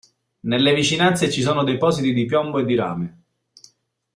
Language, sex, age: Italian, male, 30-39